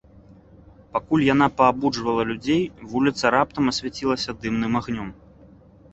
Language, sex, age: Belarusian, male, 19-29